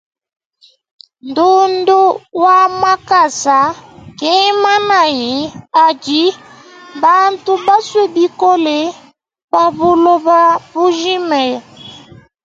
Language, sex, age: Luba-Lulua, female, 19-29